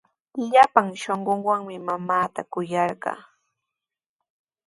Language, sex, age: Sihuas Ancash Quechua, female, 19-29